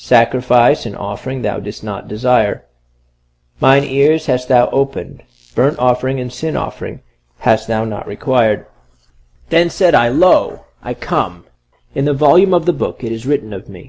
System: none